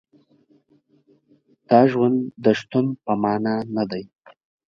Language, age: Pashto, 19-29